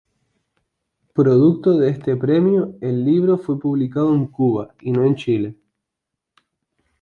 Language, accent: Spanish, España: Sur peninsular (Andalucia, Extremadura, Murcia)